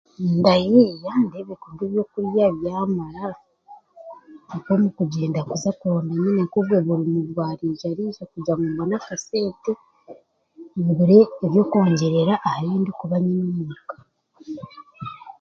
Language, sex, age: Chiga, male, 30-39